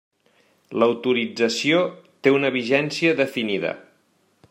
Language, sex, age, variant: Catalan, male, 40-49, Central